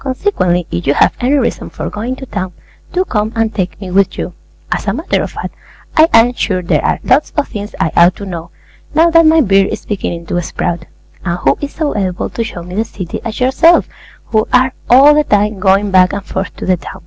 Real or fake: real